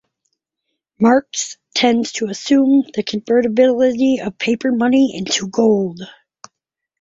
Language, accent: English, United States English